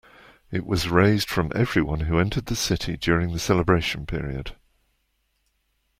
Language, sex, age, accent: English, male, 60-69, England English